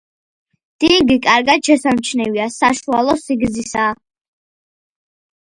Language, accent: Georgian, ჩვეულებრივი